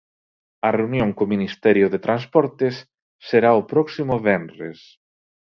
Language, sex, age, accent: Galician, male, 30-39, Normativo (estándar)